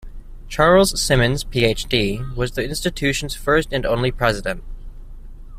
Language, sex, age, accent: English, male, 19-29, United States English